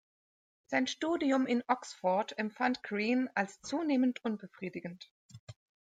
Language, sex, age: German, female, 30-39